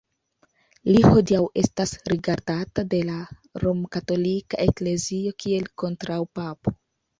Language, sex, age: Esperanto, female, 19-29